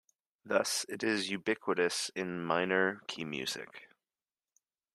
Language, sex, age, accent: English, male, 19-29, United States English